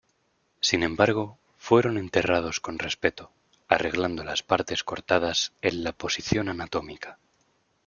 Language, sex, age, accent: Spanish, male, 19-29, España: Centro-Sur peninsular (Madrid, Toledo, Castilla-La Mancha)